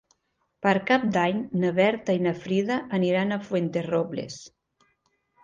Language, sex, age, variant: Catalan, female, 50-59, Central